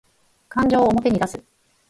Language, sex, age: Japanese, female, 40-49